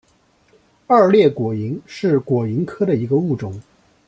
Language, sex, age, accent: Chinese, male, 19-29, 出生地：江苏省